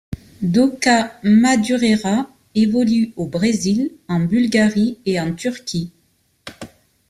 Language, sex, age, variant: French, female, 50-59, Français de métropole